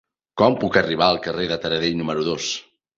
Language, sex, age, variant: Catalan, male, 30-39, Central